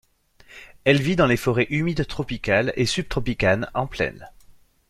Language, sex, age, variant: French, male, 30-39, Français de métropole